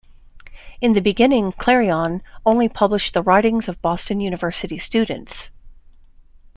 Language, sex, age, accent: English, female, 50-59, United States English